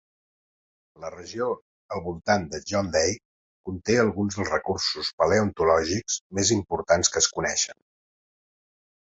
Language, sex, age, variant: Catalan, male, 40-49, Central